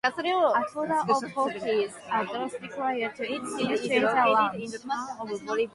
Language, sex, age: English, female, 19-29